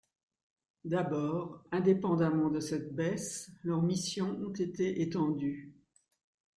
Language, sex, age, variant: French, female, 60-69, Français de métropole